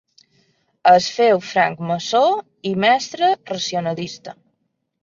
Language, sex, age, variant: Catalan, female, 30-39, Balear